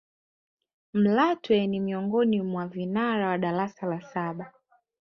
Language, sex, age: Swahili, female, 19-29